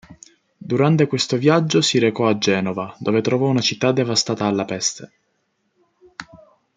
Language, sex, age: Italian, male, 19-29